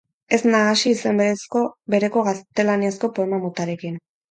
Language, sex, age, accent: Basque, female, 19-29, Mendebalekoa (Araba, Bizkaia, Gipuzkoako mendebaleko herri batzuk)